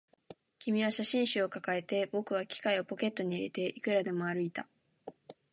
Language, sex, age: Japanese, female, 19-29